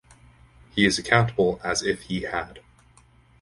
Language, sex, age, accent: English, male, 19-29, Canadian English